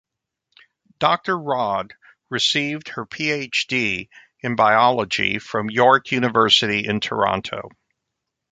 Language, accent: English, United States English